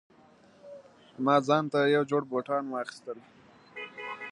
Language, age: Pashto, 19-29